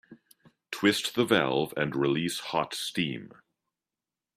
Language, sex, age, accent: English, male, 50-59, United States English